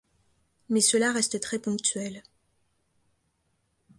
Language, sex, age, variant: French, female, 19-29, Français de métropole